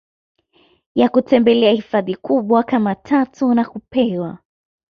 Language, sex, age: Swahili, female, 19-29